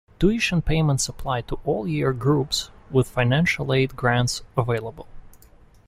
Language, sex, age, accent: English, male, 19-29, United States English